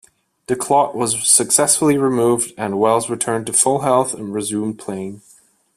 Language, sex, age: English, male, 19-29